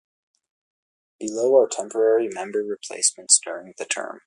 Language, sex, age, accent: English, male, under 19, United States English